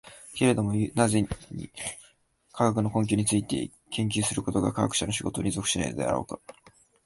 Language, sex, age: Japanese, male, 19-29